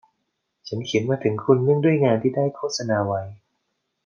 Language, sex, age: Thai, male, 40-49